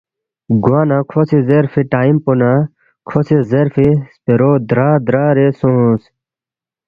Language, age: Balti, 19-29